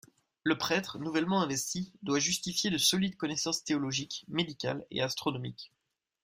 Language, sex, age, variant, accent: French, male, 19-29, Français d'Europe, Français de Belgique